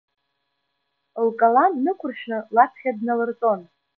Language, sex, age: Abkhazian, female, under 19